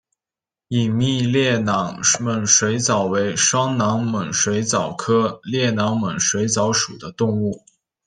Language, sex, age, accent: Chinese, male, 19-29, 出生地：山西省